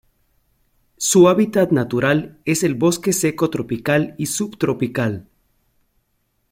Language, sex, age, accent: Spanish, male, 30-39, México